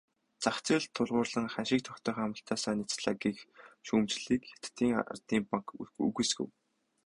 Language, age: Mongolian, 19-29